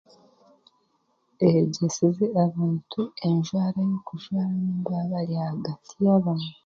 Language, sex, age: Chiga, female, 30-39